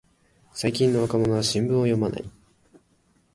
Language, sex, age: Japanese, male, 19-29